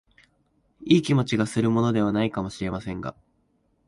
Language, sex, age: Japanese, male, 19-29